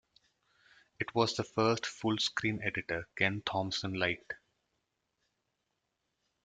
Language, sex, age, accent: English, male, 30-39, India and South Asia (India, Pakistan, Sri Lanka)